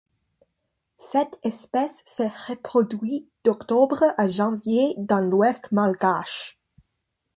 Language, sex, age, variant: French, female, 19-29, Français de métropole